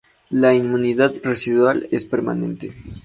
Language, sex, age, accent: Spanish, male, 19-29, México